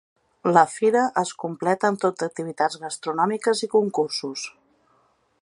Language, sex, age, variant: Catalan, female, 40-49, Central